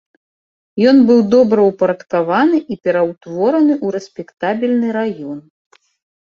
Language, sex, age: Belarusian, female, 40-49